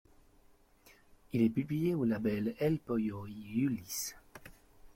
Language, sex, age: French, male, 30-39